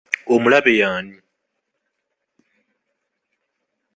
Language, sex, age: Ganda, male, 19-29